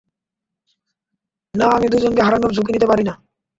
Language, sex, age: Bengali, male, 19-29